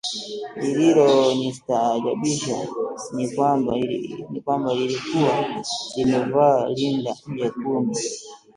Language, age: Swahili, 19-29